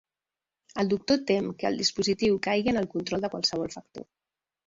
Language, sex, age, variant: Catalan, female, 50-59, Central